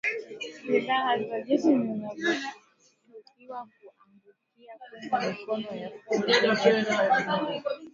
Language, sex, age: Swahili, female, 19-29